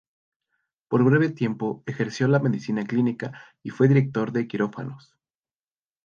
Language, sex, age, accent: Spanish, male, 19-29, México